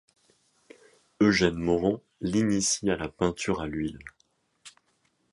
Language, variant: French, Français de métropole